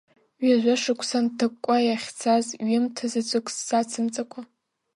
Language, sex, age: Abkhazian, female, under 19